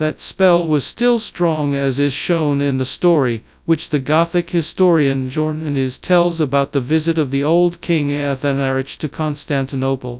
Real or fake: fake